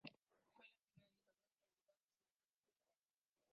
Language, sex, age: Spanish, female, 19-29